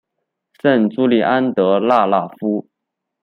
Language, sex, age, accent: Chinese, male, 19-29, 出生地：四川省